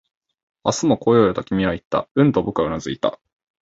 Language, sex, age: Japanese, male, 19-29